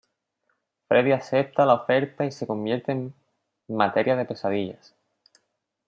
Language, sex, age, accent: Spanish, male, 19-29, España: Sur peninsular (Andalucia, Extremadura, Murcia)